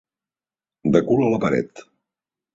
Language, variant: Catalan, Central